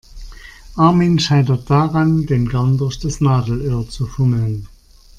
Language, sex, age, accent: German, male, 50-59, Deutschland Deutsch